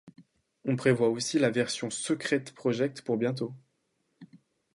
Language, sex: French, male